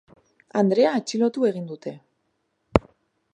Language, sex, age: Basque, female, 19-29